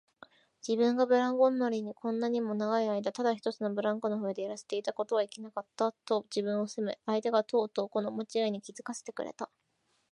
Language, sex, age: Japanese, female, under 19